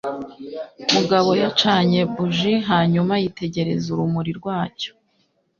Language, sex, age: Kinyarwanda, female, 19-29